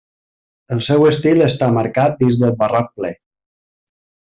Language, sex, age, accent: Catalan, male, 30-39, valencià